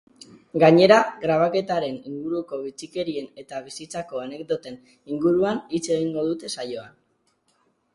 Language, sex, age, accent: Basque, female, 40-49, Mendebalekoa (Araba, Bizkaia, Gipuzkoako mendebaleko herri batzuk)